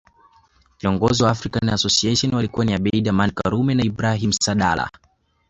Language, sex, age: Swahili, male, 19-29